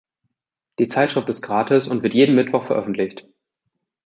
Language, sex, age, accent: German, male, 19-29, Deutschland Deutsch